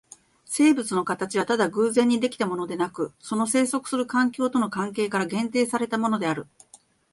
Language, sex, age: Japanese, female, 50-59